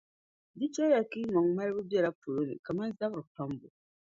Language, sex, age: Dagbani, female, 30-39